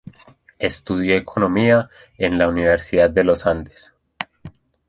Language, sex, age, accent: Spanish, male, 19-29, Andino-Pacífico: Colombia, Perú, Ecuador, oeste de Bolivia y Venezuela andina